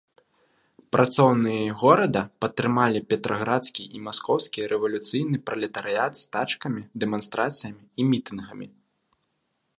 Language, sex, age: Belarusian, male, 19-29